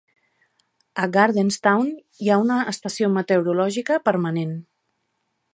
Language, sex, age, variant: Catalan, female, 50-59, Central